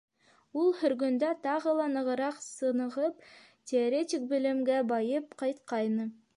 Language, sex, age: Bashkir, female, under 19